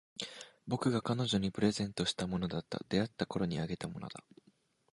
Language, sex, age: Japanese, male, 19-29